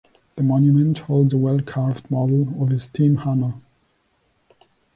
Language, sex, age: English, male, 30-39